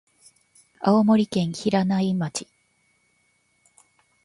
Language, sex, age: Japanese, female, 50-59